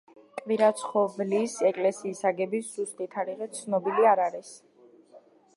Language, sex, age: Georgian, female, under 19